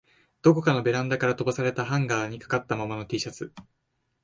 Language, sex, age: Japanese, male, 19-29